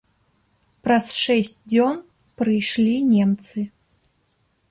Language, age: Belarusian, 19-29